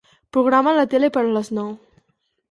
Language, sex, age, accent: Catalan, female, under 19, Girona